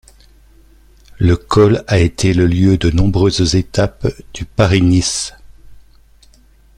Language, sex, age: French, male, 50-59